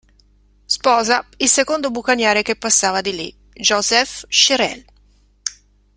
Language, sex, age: Italian, female, 50-59